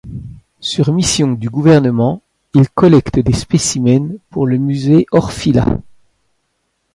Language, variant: French, Français de métropole